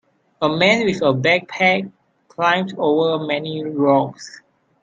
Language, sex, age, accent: English, male, 19-29, Malaysian English